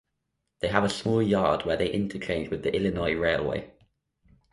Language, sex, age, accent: English, male, under 19, England English